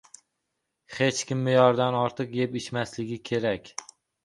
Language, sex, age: Uzbek, male, 19-29